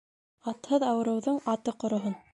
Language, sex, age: Bashkir, female, 19-29